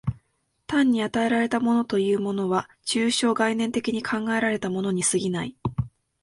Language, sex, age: Japanese, female, under 19